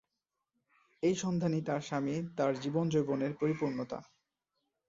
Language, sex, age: Bengali, male, 19-29